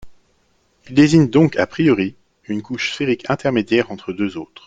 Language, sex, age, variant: French, male, 30-39, Français de métropole